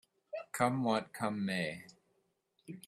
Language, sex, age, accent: English, male, 19-29, United States English